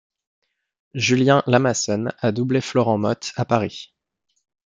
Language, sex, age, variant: French, male, 30-39, Français de métropole